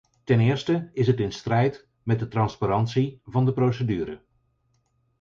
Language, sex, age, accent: Dutch, male, 50-59, Nederlands Nederlands